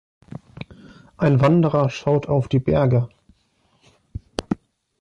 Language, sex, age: German, male, 19-29